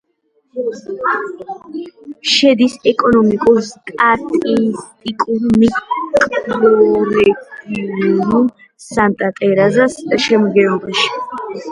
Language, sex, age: Georgian, female, under 19